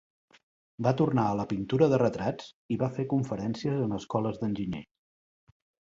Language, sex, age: Catalan, male, 50-59